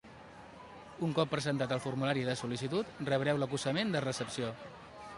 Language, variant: Catalan, Central